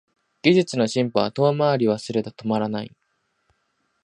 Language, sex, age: Japanese, male, under 19